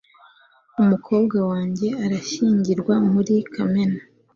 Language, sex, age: Kinyarwanda, female, 19-29